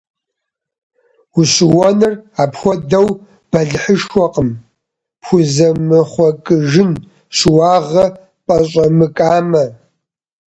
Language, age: Kabardian, 40-49